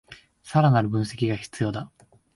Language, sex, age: Japanese, male, 19-29